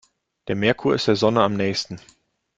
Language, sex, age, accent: German, male, 40-49, Deutschland Deutsch